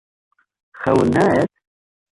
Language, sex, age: Central Kurdish, male, 30-39